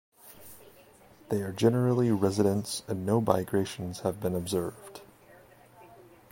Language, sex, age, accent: English, male, 19-29, United States English